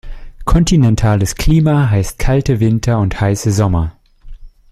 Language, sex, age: German, male, 19-29